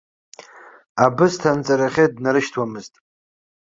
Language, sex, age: Abkhazian, male, 40-49